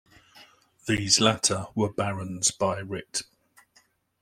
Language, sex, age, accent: English, male, 50-59, England English